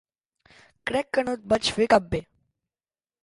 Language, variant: Catalan, Central